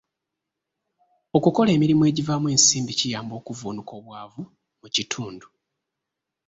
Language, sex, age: Ganda, male, 30-39